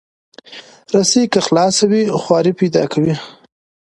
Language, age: Pashto, 19-29